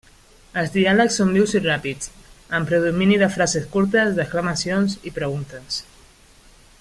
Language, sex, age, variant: Catalan, female, 30-39, Central